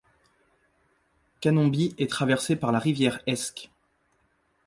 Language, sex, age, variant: French, male, 19-29, Français de métropole